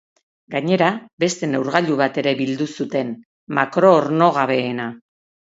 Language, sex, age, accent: Basque, female, 50-59, Erdialdekoa edo Nafarra (Gipuzkoa, Nafarroa)